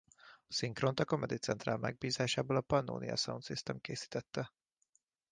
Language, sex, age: Hungarian, male, 30-39